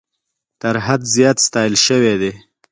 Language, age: Pashto, 30-39